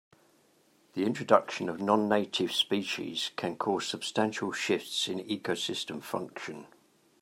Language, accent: English, England English